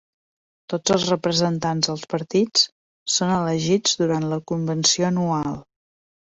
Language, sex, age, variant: Catalan, female, 40-49, Central